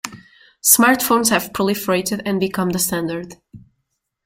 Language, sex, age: English, female, 19-29